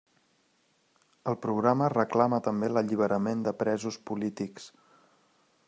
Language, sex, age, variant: Catalan, male, 30-39, Central